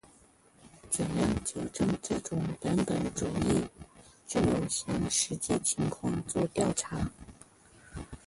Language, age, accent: Chinese, under 19, 出生地：福建省